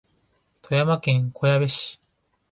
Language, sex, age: Japanese, male, 19-29